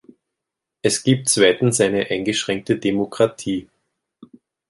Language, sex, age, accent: German, male, 30-39, Österreichisches Deutsch